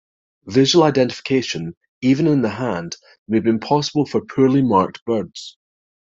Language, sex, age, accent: English, male, 40-49, Scottish English